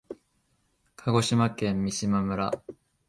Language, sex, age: Japanese, male, 19-29